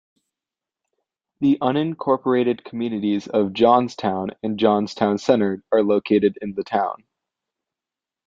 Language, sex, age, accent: English, male, under 19, United States English